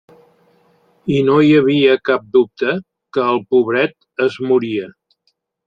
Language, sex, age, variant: Catalan, male, 80-89, Central